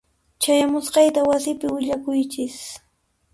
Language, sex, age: Puno Quechua, female, 19-29